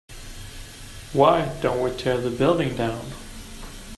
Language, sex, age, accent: English, male, 19-29, United States English